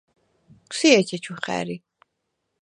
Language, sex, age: Svan, female, 19-29